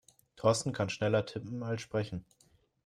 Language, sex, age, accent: German, male, 19-29, Deutschland Deutsch